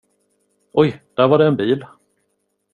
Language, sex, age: Swedish, male, 30-39